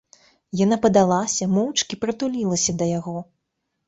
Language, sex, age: Belarusian, female, 19-29